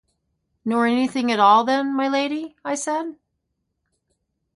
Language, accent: English, United States English